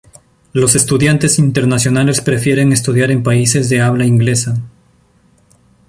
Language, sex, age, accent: Spanish, male, 19-29, Andino-Pacífico: Colombia, Perú, Ecuador, oeste de Bolivia y Venezuela andina